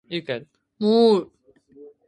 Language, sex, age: Japanese, male, under 19